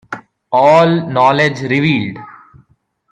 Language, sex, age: English, male, under 19